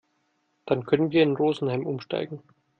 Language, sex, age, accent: German, male, 30-39, Deutschland Deutsch